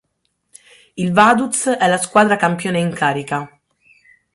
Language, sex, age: Italian, male, 30-39